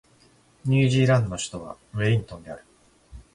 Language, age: Japanese, 30-39